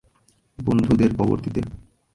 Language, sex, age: Bengali, male, 19-29